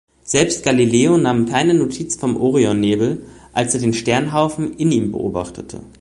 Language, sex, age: German, male, 19-29